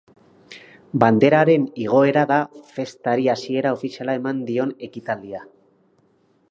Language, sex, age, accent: Basque, male, 30-39, Mendebalekoa (Araba, Bizkaia, Gipuzkoako mendebaleko herri batzuk)